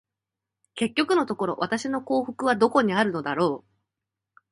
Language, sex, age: Japanese, female, 19-29